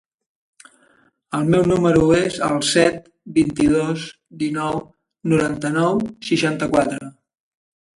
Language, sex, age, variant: Catalan, male, 60-69, Central